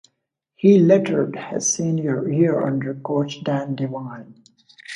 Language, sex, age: English, male, 19-29